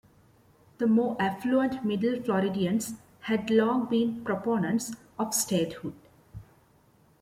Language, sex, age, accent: English, female, 19-29, India and South Asia (India, Pakistan, Sri Lanka)